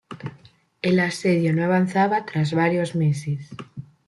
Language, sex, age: Spanish, female, 19-29